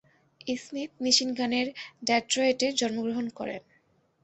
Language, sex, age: Bengali, female, 19-29